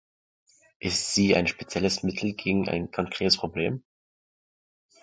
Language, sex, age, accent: German, male, under 19, Österreichisches Deutsch